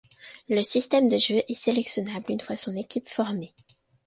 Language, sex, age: French, female, 30-39